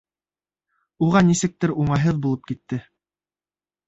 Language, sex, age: Bashkir, male, 19-29